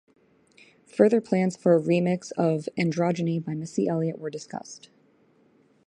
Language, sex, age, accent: English, female, 30-39, United States English